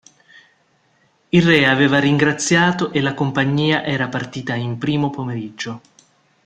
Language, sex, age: Italian, male, 30-39